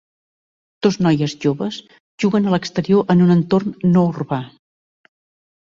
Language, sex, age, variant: Catalan, female, 60-69, Central